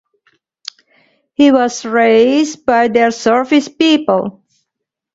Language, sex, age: English, female, 40-49